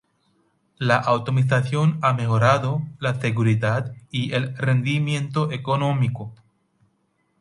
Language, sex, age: Spanish, female, 19-29